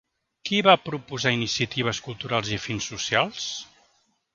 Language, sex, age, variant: Catalan, male, 50-59, Central